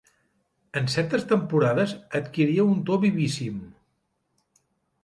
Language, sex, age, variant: Catalan, male, 50-59, Central